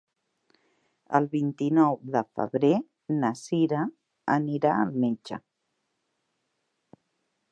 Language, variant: Catalan, Central